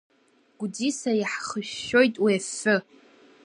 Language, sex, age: Abkhazian, female, under 19